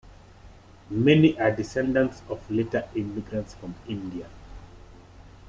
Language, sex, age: English, male, 30-39